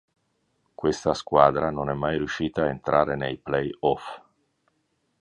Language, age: Italian, 50-59